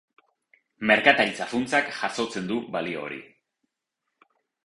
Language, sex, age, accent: Basque, male, 30-39, Mendebalekoa (Araba, Bizkaia, Gipuzkoako mendebaleko herri batzuk)